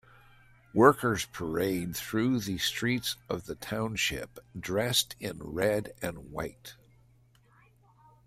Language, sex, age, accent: English, male, 50-59, United States English